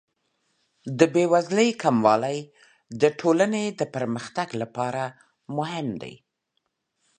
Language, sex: Pashto, female